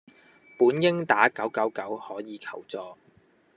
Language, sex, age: Cantonese, male, 30-39